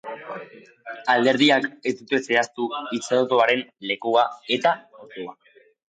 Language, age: Basque, under 19